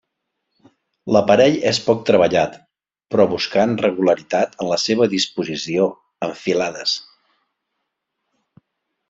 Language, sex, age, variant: Catalan, male, 50-59, Central